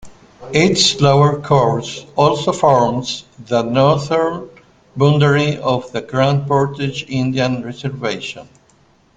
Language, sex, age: English, male, 50-59